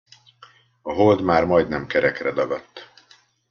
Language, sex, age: Hungarian, male, 50-59